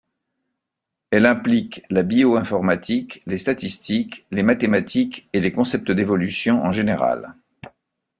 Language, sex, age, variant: French, male, 60-69, Français de métropole